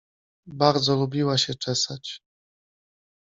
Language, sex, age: Polish, male, 30-39